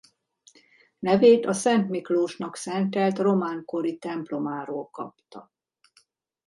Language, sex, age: Hungarian, female, 50-59